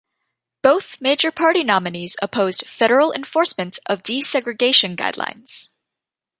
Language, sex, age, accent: English, female, 19-29, United States English